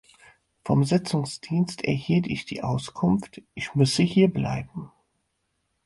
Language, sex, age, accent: German, male, 19-29, Deutschland Deutsch